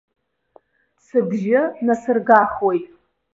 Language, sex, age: Abkhazian, female, 19-29